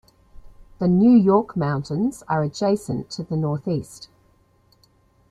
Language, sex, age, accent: English, female, 50-59, Australian English